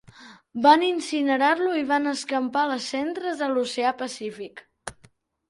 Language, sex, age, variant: Catalan, male, under 19, Central